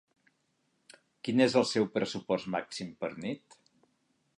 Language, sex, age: Catalan, male, 50-59